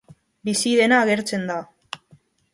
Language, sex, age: Basque, female, 19-29